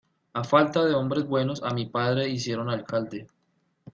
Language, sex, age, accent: Spanish, male, 30-39, Caribe: Cuba, Venezuela, Puerto Rico, República Dominicana, Panamá, Colombia caribeña, México caribeño, Costa del golfo de México